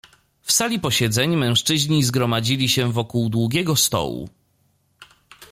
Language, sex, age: Polish, male, 30-39